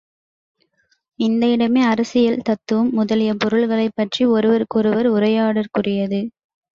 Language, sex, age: Tamil, female, under 19